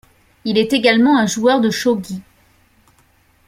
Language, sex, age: French, female, 40-49